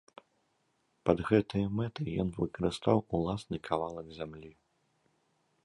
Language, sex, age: Belarusian, male, 19-29